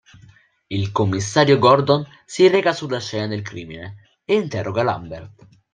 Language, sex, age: Italian, male, 19-29